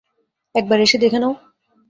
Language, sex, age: Bengali, female, 19-29